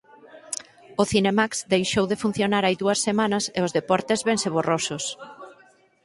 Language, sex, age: Galician, female, 40-49